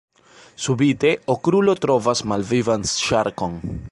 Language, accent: Esperanto, Internacia